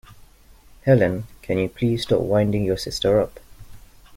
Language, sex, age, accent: English, male, 19-29, England English